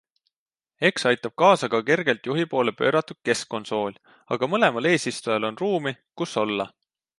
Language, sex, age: Estonian, male, 19-29